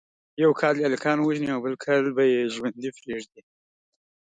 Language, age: Pashto, 19-29